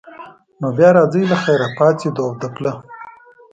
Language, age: Pashto, under 19